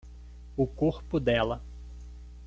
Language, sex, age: Portuguese, male, 30-39